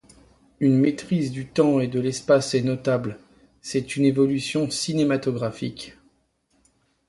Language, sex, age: French, male, 30-39